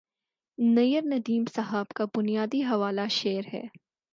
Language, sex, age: Urdu, female, 19-29